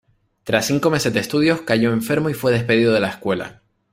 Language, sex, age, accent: Spanish, male, 19-29, España: Islas Canarias